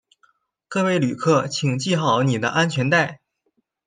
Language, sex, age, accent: Chinese, male, 19-29, 出生地：山东省